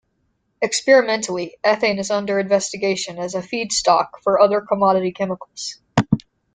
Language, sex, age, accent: English, female, under 19, United States English